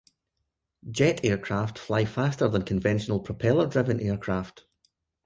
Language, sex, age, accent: English, male, 40-49, Scottish English